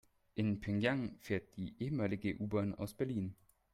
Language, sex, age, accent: German, male, 19-29, Deutschland Deutsch